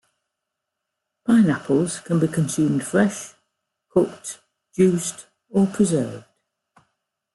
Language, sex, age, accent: English, female, 50-59, England English